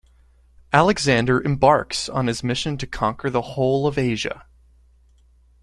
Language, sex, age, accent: English, male, 19-29, United States English